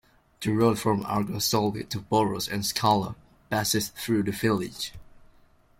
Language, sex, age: English, male, 19-29